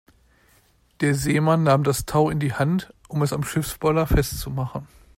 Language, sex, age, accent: German, male, 19-29, Deutschland Deutsch